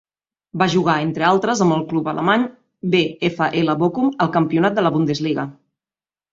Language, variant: Catalan, Central